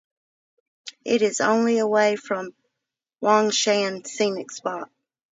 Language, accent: English, United States English